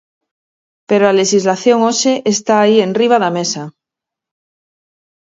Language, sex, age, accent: Galician, female, 30-39, Normativo (estándar)